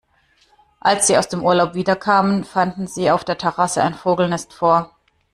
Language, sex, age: German, female, 40-49